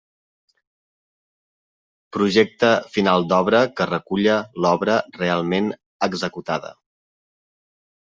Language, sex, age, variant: Catalan, male, 30-39, Central